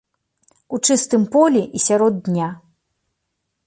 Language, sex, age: Belarusian, female, 40-49